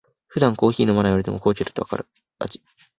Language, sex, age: Japanese, male, 19-29